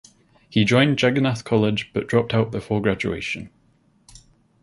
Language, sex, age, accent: English, male, under 19, England English